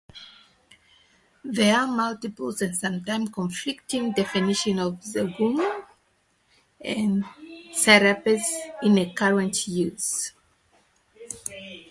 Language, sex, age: English, female, 30-39